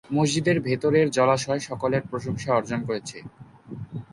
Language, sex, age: Bengali, male, under 19